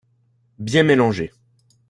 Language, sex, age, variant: French, male, 19-29, Français de métropole